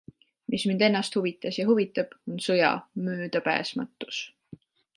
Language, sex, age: Estonian, female, 19-29